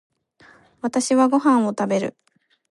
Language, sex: Japanese, female